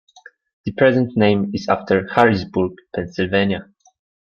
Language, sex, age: English, male, 19-29